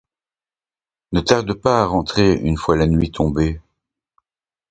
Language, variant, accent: French, Français d'Europe, Français de Belgique